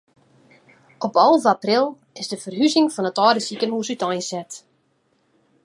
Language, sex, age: Western Frisian, female, 30-39